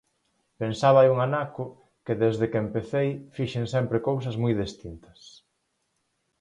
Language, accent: Galician, Normativo (estándar)